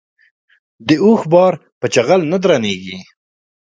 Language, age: Pashto, 19-29